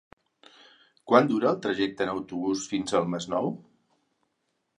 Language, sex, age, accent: Catalan, male, 60-69, Neutre